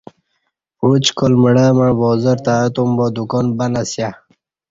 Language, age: Kati, 19-29